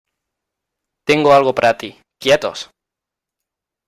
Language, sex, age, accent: Spanish, male, 19-29, España: Sur peninsular (Andalucia, Extremadura, Murcia)